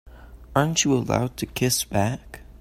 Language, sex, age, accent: English, male, under 19, United States English